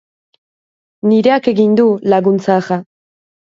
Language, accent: Basque, Nafar-lapurtarra edo Zuberotarra (Lapurdi, Nafarroa Beherea, Zuberoa)